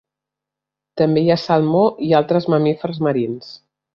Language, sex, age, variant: Catalan, female, 50-59, Central